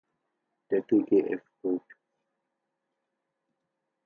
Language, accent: German, Deutschland Deutsch